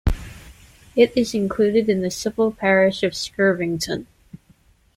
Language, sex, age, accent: English, female, 19-29, United States English